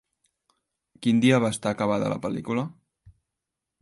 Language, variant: Catalan, Central